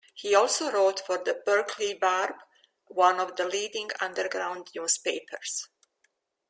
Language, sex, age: English, female, 60-69